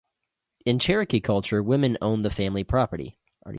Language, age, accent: English, 19-29, United States English